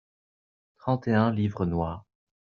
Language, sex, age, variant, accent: French, male, 30-39, Français d'Europe, Français de Belgique